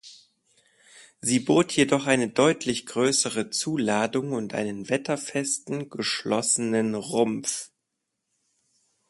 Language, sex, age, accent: German, male, 30-39, Deutschland Deutsch